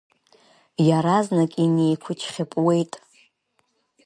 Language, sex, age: Abkhazian, female, 30-39